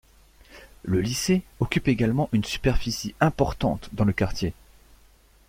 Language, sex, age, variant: French, male, 19-29, Français de métropole